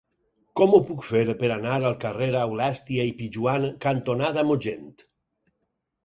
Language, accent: Catalan, valencià